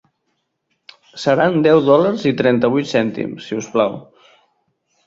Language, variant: Catalan, Central